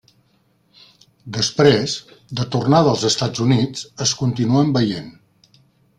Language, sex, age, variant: Catalan, male, 60-69, Central